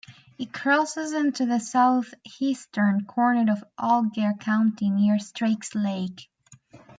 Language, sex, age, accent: English, female, 19-29, Irish English